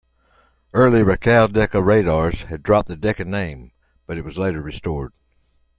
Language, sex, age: English, male, 40-49